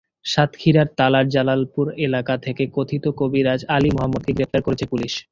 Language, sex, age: Bengali, male, 19-29